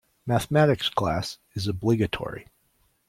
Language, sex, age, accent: English, male, 40-49, United States English